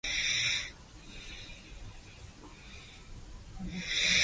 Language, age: English, 19-29